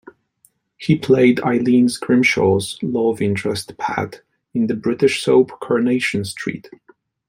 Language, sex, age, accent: English, male, 30-39, United States English